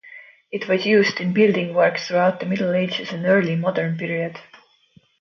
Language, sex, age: English, female, 19-29